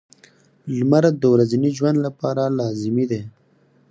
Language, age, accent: Pashto, 19-29, معیاري پښتو